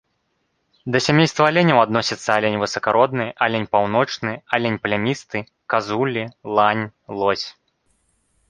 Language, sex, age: Belarusian, male, 19-29